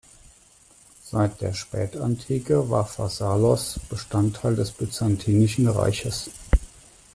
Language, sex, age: German, male, 40-49